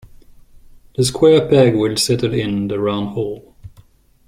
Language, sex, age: English, male, 30-39